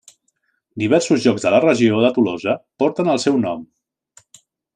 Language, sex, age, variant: Catalan, male, 30-39, Central